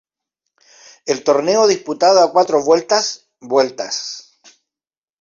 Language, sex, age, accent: Spanish, male, 50-59, Chileno: Chile, Cuyo